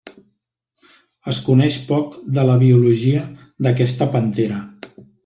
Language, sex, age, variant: Catalan, male, 50-59, Central